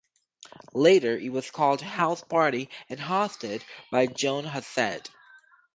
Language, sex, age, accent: English, female, 19-29, United States English